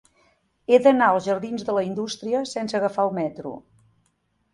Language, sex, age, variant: Catalan, female, 50-59, Central